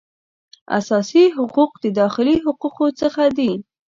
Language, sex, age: Pashto, female, under 19